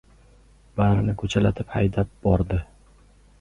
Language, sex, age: Uzbek, male, 19-29